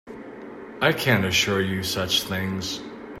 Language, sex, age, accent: English, male, 40-49, United States English